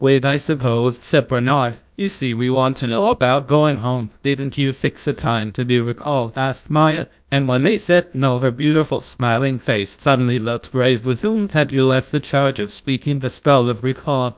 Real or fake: fake